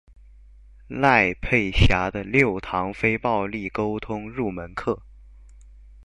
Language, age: Chinese, 19-29